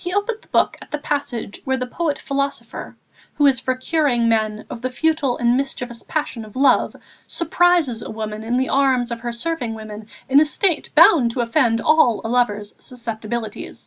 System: none